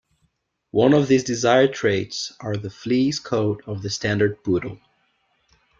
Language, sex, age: English, male, 19-29